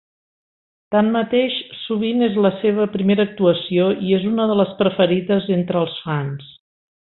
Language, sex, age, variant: Catalan, female, 60-69, Central